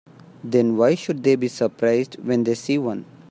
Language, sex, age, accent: English, male, 30-39, India and South Asia (India, Pakistan, Sri Lanka)